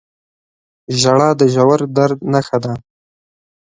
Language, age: Pashto, 19-29